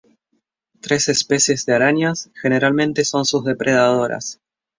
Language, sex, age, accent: Spanish, male, 19-29, Rioplatense: Argentina, Uruguay, este de Bolivia, Paraguay